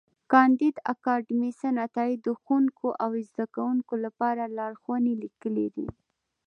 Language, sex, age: Pashto, female, 19-29